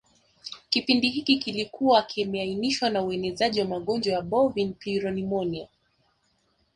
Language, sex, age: Swahili, female, 19-29